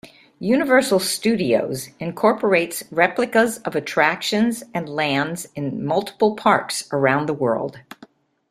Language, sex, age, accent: English, female, 70-79, United States English